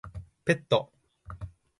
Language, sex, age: Japanese, male, 19-29